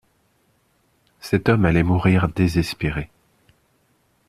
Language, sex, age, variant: French, male, 30-39, Français de métropole